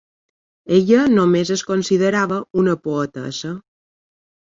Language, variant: Catalan, Balear